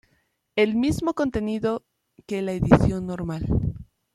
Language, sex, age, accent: Spanish, female, under 19, Andino-Pacífico: Colombia, Perú, Ecuador, oeste de Bolivia y Venezuela andina